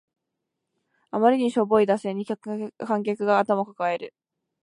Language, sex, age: Japanese, female, 19-29